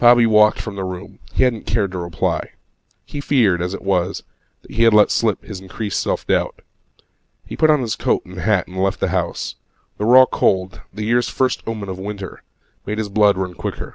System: none